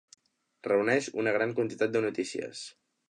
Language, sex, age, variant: Catalan, male, 19-29, Central